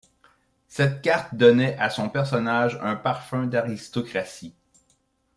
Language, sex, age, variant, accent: French, male, 40-49, Français d'Amérique du Nord, Français du Canada